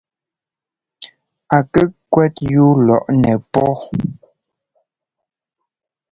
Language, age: Ngomba, 19-29